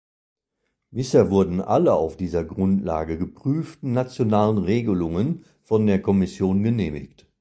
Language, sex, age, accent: German, male, 60-69, Deutschland Deutsch